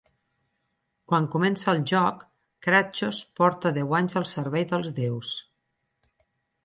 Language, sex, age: Catalan, female, 50-59